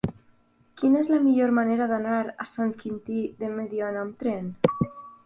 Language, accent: Catalan, valencià